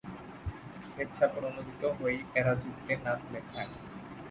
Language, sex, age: Bengali, male, 19-29